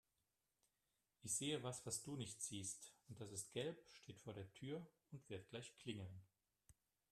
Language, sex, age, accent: German, male, 50-59, Deutschland Deutsch